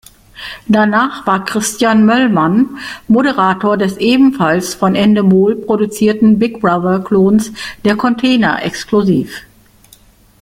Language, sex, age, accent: German, female, 50-59, Deutschland Deutsch